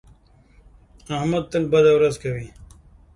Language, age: Pashto, 19-29